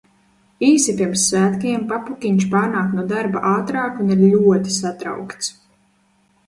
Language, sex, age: Latvian, female, 19-29